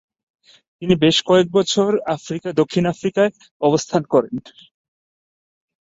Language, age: Bengali, 30-39